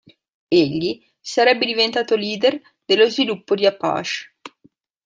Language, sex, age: Italian, female, 19-29